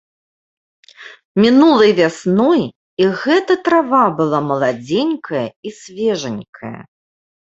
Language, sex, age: Belarusian, female, 40-49